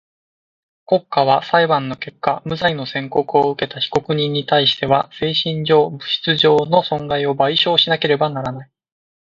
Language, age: Japanese, 19-29